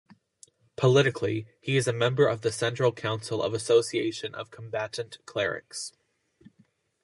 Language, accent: English, United States English